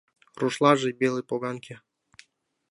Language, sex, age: Mari, male, 19-29